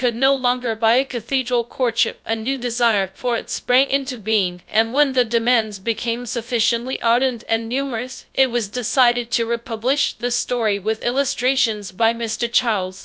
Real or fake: fake